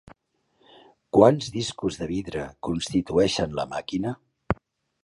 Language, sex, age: Catalan, male, 50-59